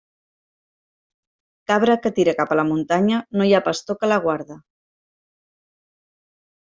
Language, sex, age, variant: Catalan, female, 30-39, Central